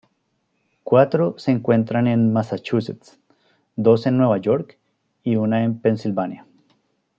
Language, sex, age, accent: Spanish, male, 30-39, Andino-Pacífico: Colombia, Perú, Ecuador, oeste de Bolivia y Venezuela andina